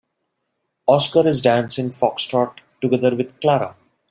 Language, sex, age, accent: English, male, 19-29, India and South Asia (India, Pakistan, Sri Lanka)